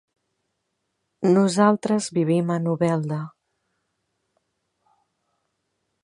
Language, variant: Catalan, Nord-Occidental